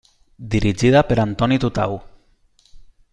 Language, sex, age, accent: Catalan, male, 19-29, valencià